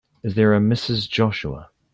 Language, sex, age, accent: English, male, under 19, New Zealand English